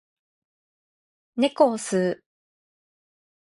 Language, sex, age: Japanese, female, 19-29